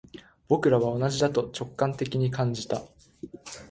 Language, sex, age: Japanese, male, under 19